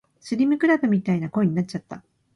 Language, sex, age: Japanese, female, 50-59